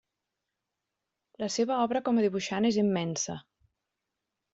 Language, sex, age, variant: Catalan, female, 40-49, Central